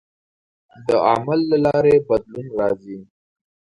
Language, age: Pashto, 19-29